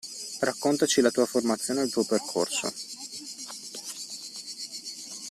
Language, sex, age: Italian, male, 19-29